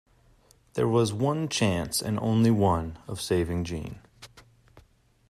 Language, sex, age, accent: English, male, 30-39, United States English